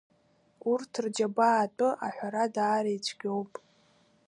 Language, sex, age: Abkhazian, female, under 19